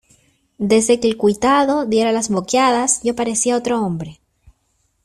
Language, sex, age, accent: Spanish, female, 19-29, Chileno: Chile, Cuyo